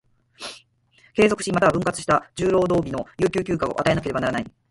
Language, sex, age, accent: Japanese, female, 40-49, 関西弁